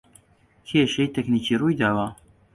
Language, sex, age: Central Kurdish, male, 19-29